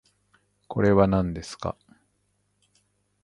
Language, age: Japanese, 50-59